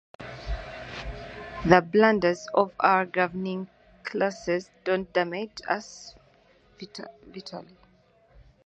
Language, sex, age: English, female, 30-39